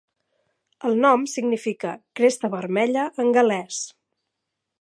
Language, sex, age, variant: Catalan, female, 50-59, Central